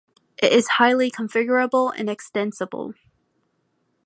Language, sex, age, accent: English, female, under 19, United States English